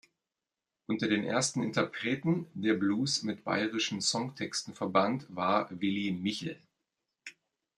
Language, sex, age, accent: German, male, 40-49, Deutschland Deutsch